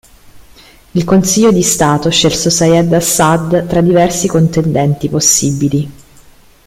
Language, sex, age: Italian, female, 30-39